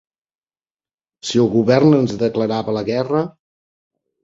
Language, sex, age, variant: Catalan, male, 40-49, Central